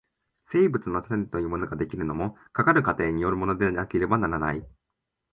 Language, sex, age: Japanese, male, 19-29